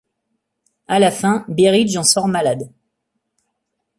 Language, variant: French, Français de métropole